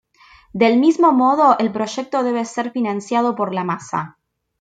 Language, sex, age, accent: Spanish, female, 19-29, Rioplatense: Argentina, Uruguay, este de Bolivia, Paraguay